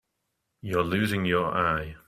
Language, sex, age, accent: English, male, 19-29, England English